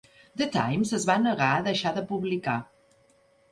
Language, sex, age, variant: Catalan, female, 50-59, Central